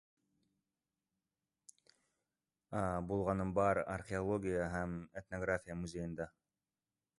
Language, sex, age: Bashkir, male, 19-29